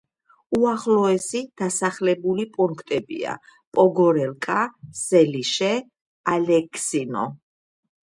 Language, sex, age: Georgian, female, 50-59